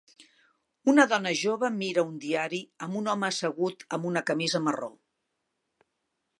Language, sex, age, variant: Catalan, female, 60-69, Central